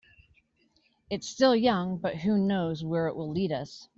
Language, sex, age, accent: English, female, 40-49, United States English